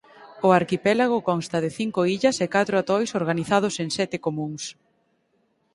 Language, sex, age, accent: Galician, female, 19-29, Oriental (común en zona oriental)